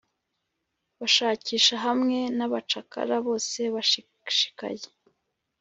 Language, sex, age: Kinyarwanda, female, 19-29